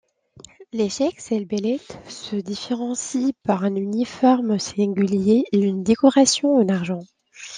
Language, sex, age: French, female, 30-39